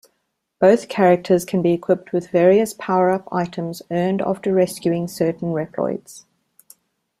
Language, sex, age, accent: English, female, 30-39, Southern African (South Africa, Zimbabwe, Namibia)